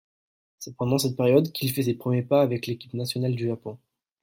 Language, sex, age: French, male, 19-29